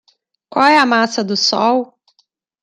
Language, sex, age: Portuguese, female, 30-39